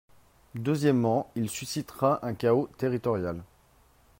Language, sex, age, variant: French, male, 30-39, Français de métropole